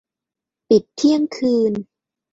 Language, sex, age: Thai, female, 30-39